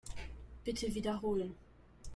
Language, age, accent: German, under 19, Deutschland Deutsch